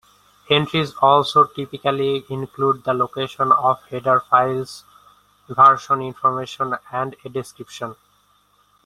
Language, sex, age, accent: English, male, 19-29, India and South Asia (India, Pakistan, Sri Lanka)